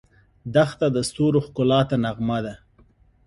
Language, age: Pashto, 30-39